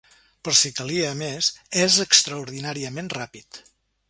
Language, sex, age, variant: Catalan, male, 60-69, Central